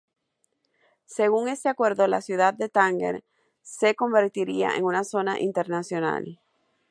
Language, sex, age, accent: Spanish, male, under 19, Caribe: Cuba, Venezuela, Puerto Rico, República Dominicana, Panamá, Colombia caribeña, México caribeño, Costa del golfo de México